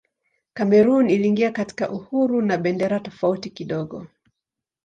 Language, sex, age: Swahili, female, 50-59